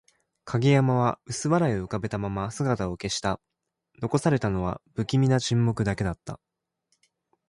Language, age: Japanese, 19-29